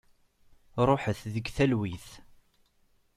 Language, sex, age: Kabyle, male, 30-39